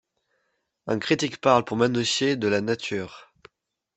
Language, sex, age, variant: French, male, 19-29, Français de métropole